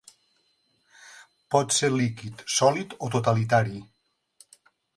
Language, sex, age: Catalan, male, 60-69